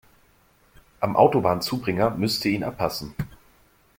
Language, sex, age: German, male, 40-49